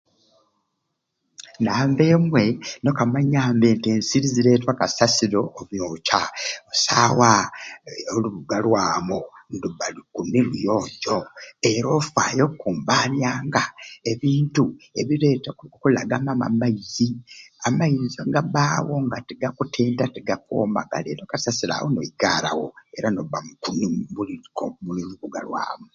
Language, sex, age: Ruuli, male, 70-79